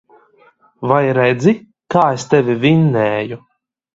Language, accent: Latvian, Latgaliešu